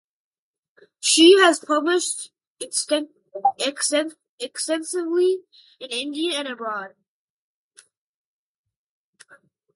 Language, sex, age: English, male, 19-29